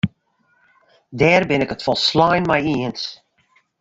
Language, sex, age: Western Frisian, female, 60-69